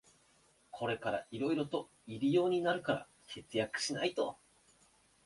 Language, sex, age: Japanese, male, 19-29